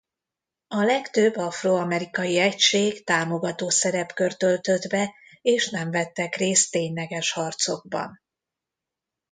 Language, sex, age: Hungarian, female, 50-59